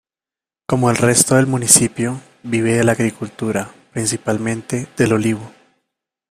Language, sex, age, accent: Spanish, male, 19-29, Andino-Pacífico: Colombia, Perú, Ecuador, oeste de Bolivia y Venezuela andina